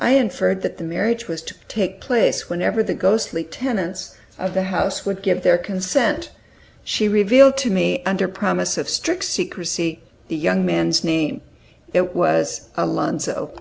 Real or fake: real